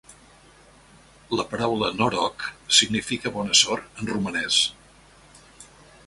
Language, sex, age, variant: Catalan, male, 70-79, Central